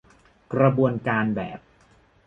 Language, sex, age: Thai, male, 40-49